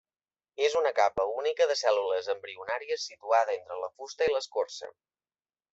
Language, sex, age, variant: Catalan, male, under 19, Central